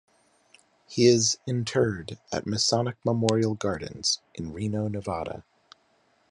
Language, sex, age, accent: English, male, 40-49, United States English